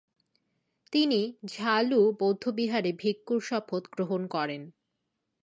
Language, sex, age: Bengali, female, 19-29